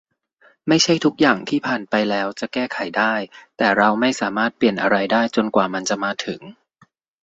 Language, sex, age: Thai, male, 19-29